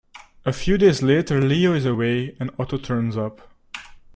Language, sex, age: English, male, 19-29